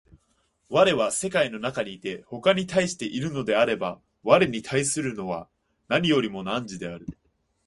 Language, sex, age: Japanese, male, 19-29